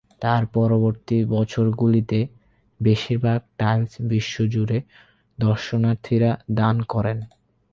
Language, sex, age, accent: Bengali, male, 19-29, Bengali; Bangla